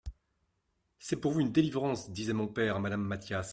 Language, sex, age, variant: French, male, 50-59, Français de métropole